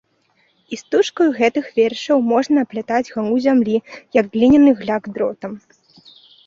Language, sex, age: Belarusian, female, under 19